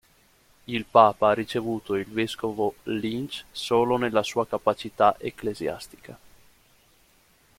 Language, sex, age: Italian, male, 19-29